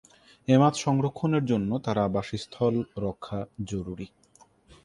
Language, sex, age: Bengali, male, 19-29